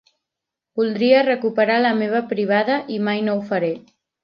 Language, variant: Catalan, Septentrional